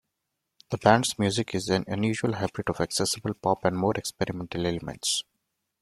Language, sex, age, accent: English, male, 30-39, India and South Asia (India, Pakistan, Sri Lanka)